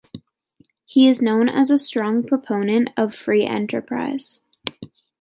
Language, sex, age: English, female, 19-29